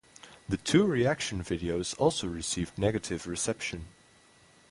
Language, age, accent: English, 19-29, United States English; England English